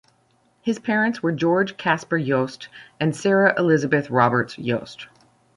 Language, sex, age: English, female, 40-49